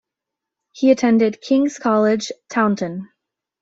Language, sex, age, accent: English, female, 19-29, United States English